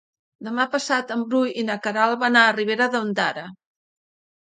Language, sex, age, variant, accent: Catalan, female, 60-69, Central, central